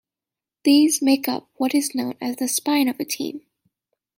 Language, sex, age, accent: English, female, under 19, United States English